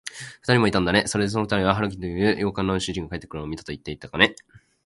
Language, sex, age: Japanese, male, 19-29